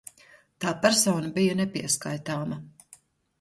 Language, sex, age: Latvian, female, 50-59